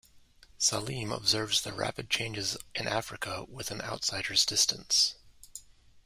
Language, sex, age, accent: English, male, 30-39, United States English